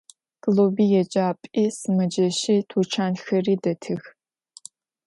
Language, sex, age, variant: Adyghe, female, 19-29, Адыгабзэ (Кирил, пстэумэ зэдыряе)